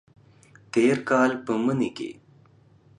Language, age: Pashto, 30-39